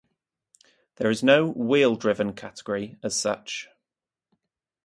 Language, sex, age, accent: English, male, 19-29, England English